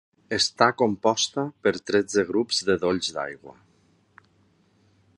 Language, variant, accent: Catalan, Valencià meridional, valencià